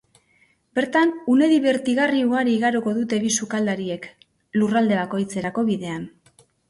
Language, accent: Basque, Mendebalekoa (Araba, Bizkaia, Gipuzkoako mendebaleko herri batzuk)